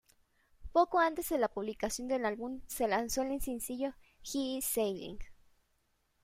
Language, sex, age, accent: Spanish, female, 19-29, México